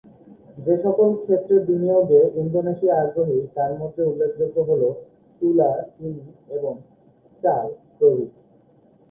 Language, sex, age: Bengali, male, 19-29